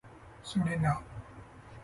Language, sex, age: Japanese, male, 30-39